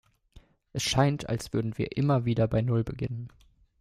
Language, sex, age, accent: German, male, 19-29, Deutschland Deutsch